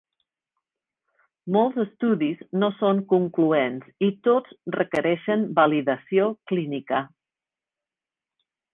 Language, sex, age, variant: Catalan, female, 50-59, Central